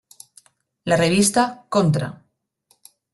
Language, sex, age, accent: Spanish, female, 19-29, España: Norte peninsular (Asturias, Castilla y León, Cantabria, País Vasco, Navarra, Aragón, La Rioja, Guadalajara, Cuenca)